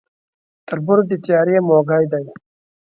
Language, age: Pashto, 19-29